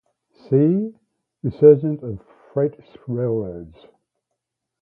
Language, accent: English, Australian English